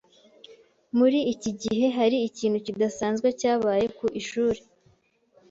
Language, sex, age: Kinyarwanda, female, 19-29